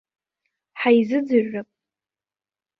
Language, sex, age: Abkhazian, female, 19-29